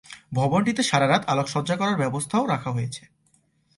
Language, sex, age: Bengali, male, 19-29